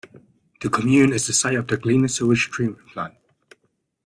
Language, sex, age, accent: English, male, under 19, England English